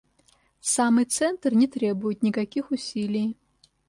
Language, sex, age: Russian, female, 30-39